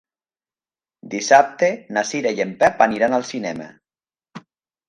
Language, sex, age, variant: Catalan, male, 40-49, Nord-Occidental